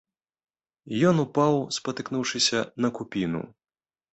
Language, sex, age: Belarusian, male, 19-29